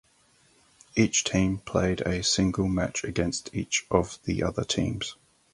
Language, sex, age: English, male, 40-49